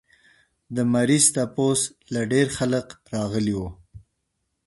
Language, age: Pashto, 30-39